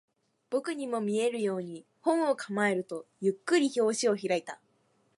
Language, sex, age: Japanese, female, 19-29